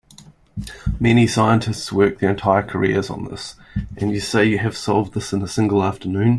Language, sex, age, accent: English, male, 40-49, New Zealand English